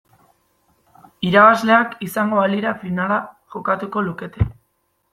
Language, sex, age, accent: Basque, female, 19-29, Mendebalekoa (Araba, Bizkaia, Gipuzkoako mendebaleko herri batzuk)